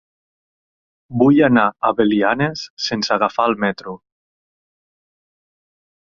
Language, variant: Catalan, Central